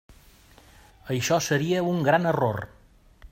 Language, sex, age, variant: Catalan, male, 50-59, Central